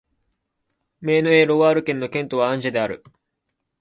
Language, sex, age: Japanese, male, 19-29